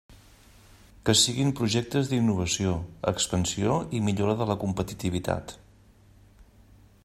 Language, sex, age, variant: Catalan, male, 50-59, Central